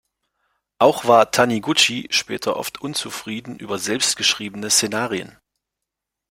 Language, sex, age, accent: German, male, 30-39, Deutschland Deutsch